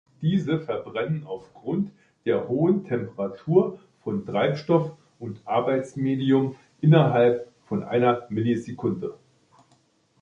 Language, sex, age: German, male, 50-59